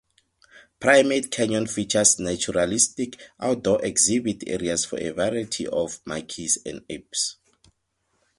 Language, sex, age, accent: English, male, 30-39, Southern African (South Africa, Zimbabwe, Namibia)